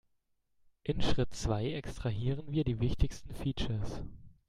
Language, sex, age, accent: German, male, 19-29, Deutschland Deutsch